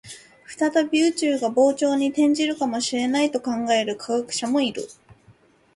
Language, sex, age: Japanese, female, 19-29